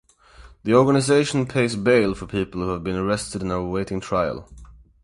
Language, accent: English, United States English; England English